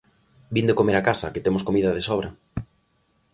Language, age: Galician, 19-29